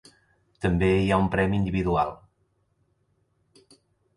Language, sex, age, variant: Catalan, male, 30-39, Central